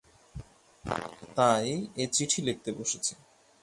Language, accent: Bengali, প্রমিত